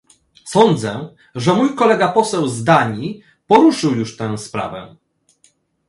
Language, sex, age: Polish, male, 30-39